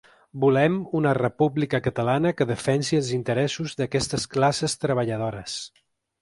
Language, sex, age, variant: Catalan, male, 30-39, Central